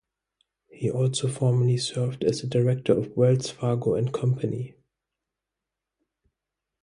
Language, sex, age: English, male, 19-29